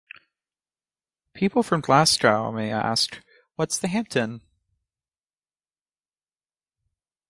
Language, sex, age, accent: English, male, 19-29, United States English